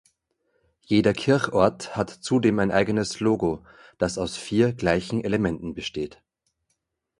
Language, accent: German, Österreichisches Deutsch